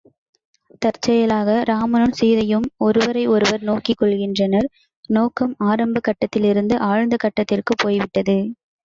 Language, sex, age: Tamil, female, under 19